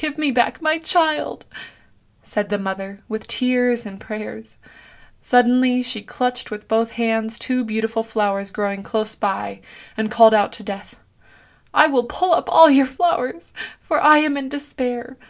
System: none